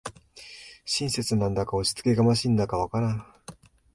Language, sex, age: Japanese, male, 19-29